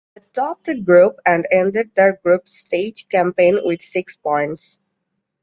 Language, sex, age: English, female, 19-29